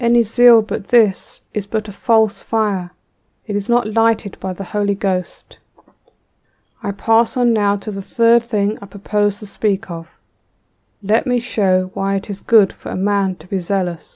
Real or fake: real